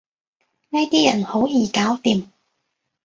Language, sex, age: Cantonese, female, 19-29